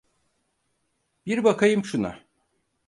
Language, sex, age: Turkish, male, 50-59